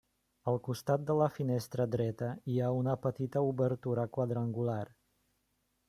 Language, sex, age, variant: Catalan, male, 30-39, Central